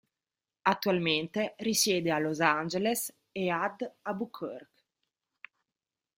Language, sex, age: Italian, female, 30-39